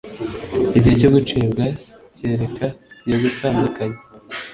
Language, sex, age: Kinyarwanda, male, 19-29